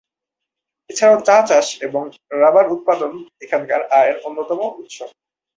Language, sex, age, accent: Bengali, male, 19-29, Bangladeshi